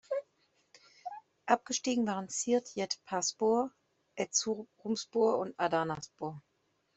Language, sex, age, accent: German, female, 30-39, Deutschland Deutsch